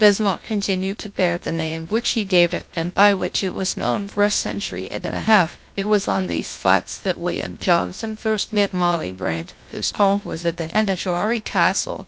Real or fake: fake